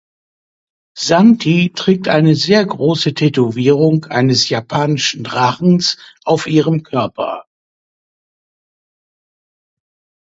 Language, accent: German, Deutschland Deutsch